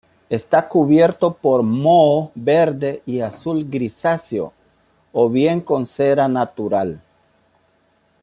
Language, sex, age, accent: Spanish, male, 40-49, América central